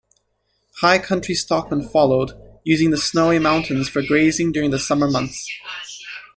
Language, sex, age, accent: English, male, 19-29, United States English